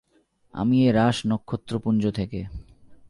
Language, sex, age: Bengali, male, 19-29